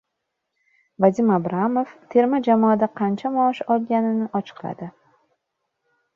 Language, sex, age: Uzbek, female, 30-39